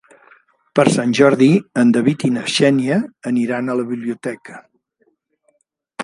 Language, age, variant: Catalan, 60-69, Central